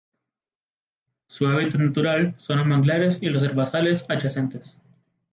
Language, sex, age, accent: Spanish, male, 19-29, América central